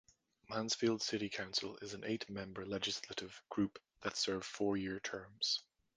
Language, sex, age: English, male, 30-39